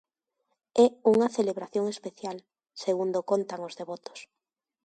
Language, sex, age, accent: Galician, female, 19-29, Normativo (estándar)